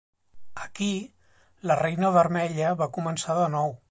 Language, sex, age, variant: Catalan, male, 40-49, Central